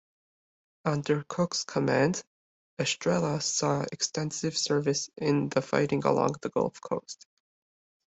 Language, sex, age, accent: English, male, 19-29, United States English